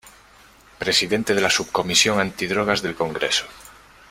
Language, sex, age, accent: Spanish, male, 30-39, España: Norte peninsular (Asturias, Castilla y León, Cantabria, País Vasco, Navarra, Aragón, La Rioja, Guadalajara, Cuenca)